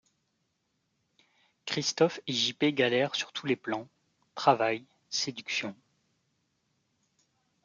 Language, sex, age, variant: French, male, 30-39, Français de métropole